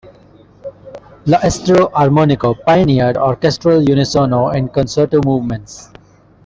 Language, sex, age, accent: English, male, 19-29, India and South Asia (India, Pakistan, Sri Lanka)